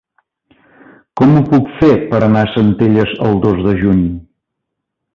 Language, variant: Catalan, Central